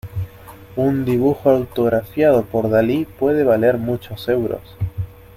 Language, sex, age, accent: Spanish, male, 19-29, Rioplatense: Argentina, Uruguay, este de Bolivia, Paraguay